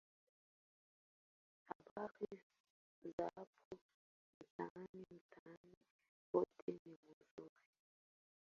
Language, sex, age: Swahili, female, 19-29